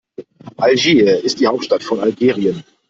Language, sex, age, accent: German, male, 30-39, Deutschland Deutsch